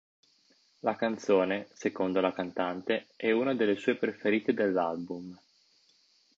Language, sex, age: Italian, male, 30-39